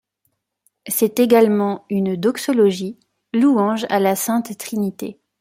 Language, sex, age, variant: French, female, 19-29, Français de métropole